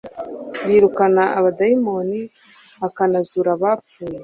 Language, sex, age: Kinyarwanda, female, 30-39